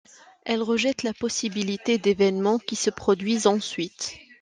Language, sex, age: French, female, 19-29